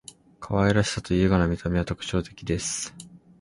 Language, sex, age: Japanese, male, 19-29